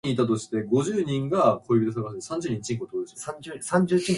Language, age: English, 19-29